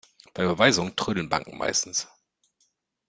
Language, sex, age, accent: German, male, 30-39, Deutschland Deutsch